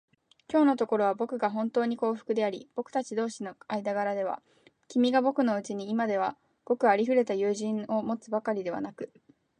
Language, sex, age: Japanese, female, 19-29